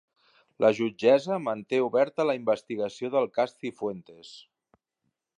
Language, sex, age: Catalan, male, 50-59